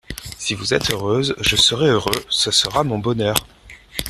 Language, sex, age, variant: French, male, 19-29, Français de métropole